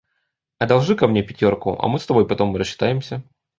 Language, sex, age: Russian, male, 19-29